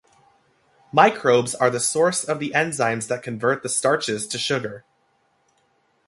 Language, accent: English, United States English